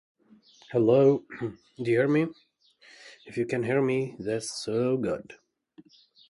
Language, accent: English, United States English